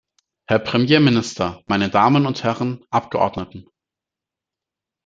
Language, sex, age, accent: German, male, 19-29, Deutschland Deutsch